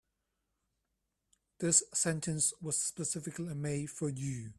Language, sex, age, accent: English, male, 30-39, Hong Kong English